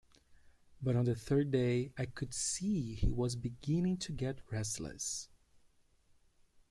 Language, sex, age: English, male, 30-39